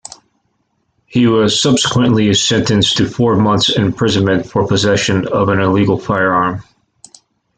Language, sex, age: English, male, 40-49